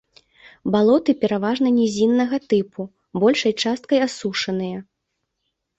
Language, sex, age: Belarusian, female, 19-29